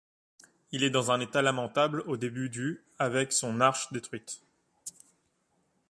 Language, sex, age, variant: French, male, 19-29, Français de métropole